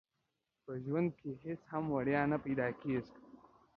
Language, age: Pashto, under 19